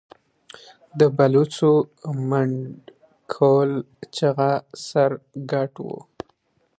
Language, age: Pashto, 19-29